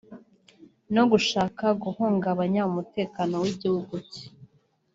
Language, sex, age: Kinyarwanda, female, under 19